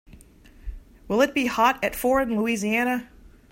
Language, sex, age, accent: English, female, 30-39, United States English